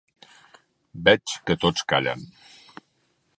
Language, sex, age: Catalan, male, 50-59